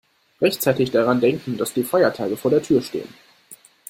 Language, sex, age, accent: German, male, under 19, Deutschland Deutsch